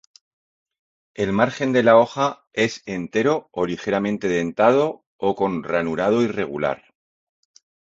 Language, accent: Spanish, España: Norte peninsular (Asturias, Castilla y León, Cantabria, País Vasco, Navarra, Aragón, La Rioja, Guadalajara, Cuenca)